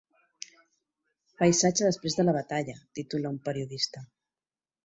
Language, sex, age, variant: Catalan, female, 40-49, Central